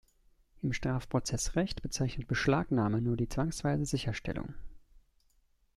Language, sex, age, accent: German, male, 19-29, Deutschland Deutsch